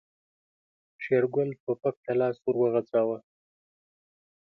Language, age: Pashto, 19-29